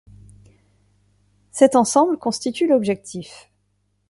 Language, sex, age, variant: French, female, 19-29, Français de métropole